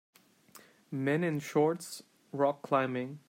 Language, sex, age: English, male, 30-39